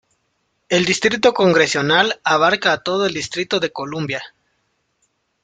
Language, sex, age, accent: Spanish, male, 30-39, América central